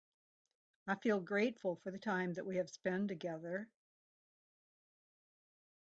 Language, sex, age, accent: English, female, 70-79, United States English